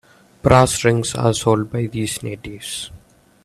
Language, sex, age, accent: English, male, 19-29, India and South Asia (India, Pakistan, Sri Lanka)